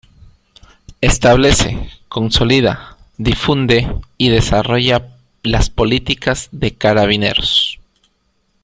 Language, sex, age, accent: Spanish, male, 40-49, Andino-Pacífico: Colombia, Perú, Ecuador, oeste de Bolivia y Venezuela andina